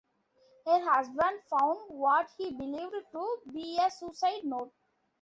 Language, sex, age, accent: English, female, under 19, India and South Asia (India, Pakistan, Sri Lanka)